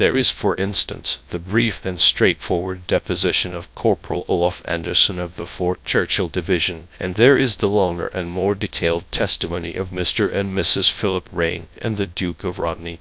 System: TTS, GradTTS